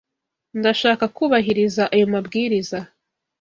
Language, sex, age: Kinyarwanda, female, 19-29